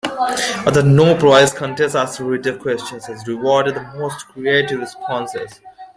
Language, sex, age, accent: English, male, 19-29, India and South Asia (India, Pakistan, Sri Lanka)